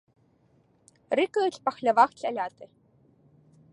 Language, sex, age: Belarusian, female, 19-29